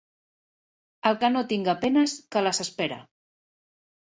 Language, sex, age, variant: Catalan, female, 40-49, Central